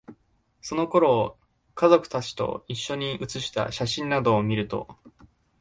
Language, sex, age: Japanese, male, 19-29